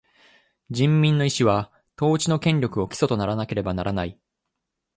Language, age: Japanese, 19-29